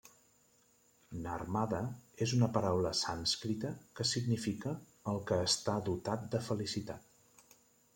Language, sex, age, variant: Catalan, male, 50-59, Central